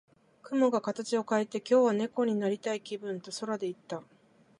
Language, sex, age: Japanese, female, 40-49